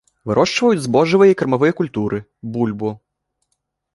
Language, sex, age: Belarusian, male, under 19